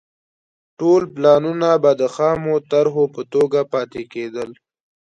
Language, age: Pashto, under 19